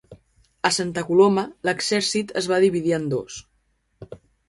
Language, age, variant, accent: Catalan, under 19, Central, central